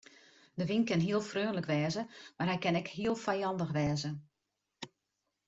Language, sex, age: Western Frisian, female, 50-59